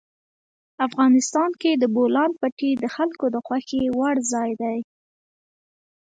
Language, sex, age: Pashto, female, 19-29